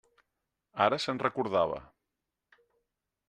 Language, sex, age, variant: Catalan, male, 40-49, Central